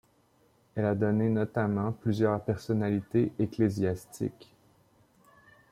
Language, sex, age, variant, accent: French, male, 30-39, Français d'Amérique du Nord, Français du Canada